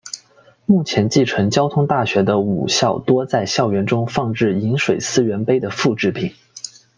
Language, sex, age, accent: Chinese, male, 19-29, 出生地：广东省